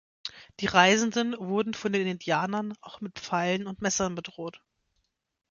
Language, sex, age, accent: German, female, 19-29, Deutschland Deutsch